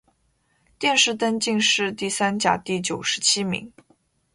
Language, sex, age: Chinese, female, 19-29